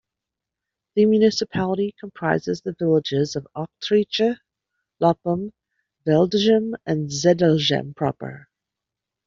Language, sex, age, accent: English, female, 50-59, United States English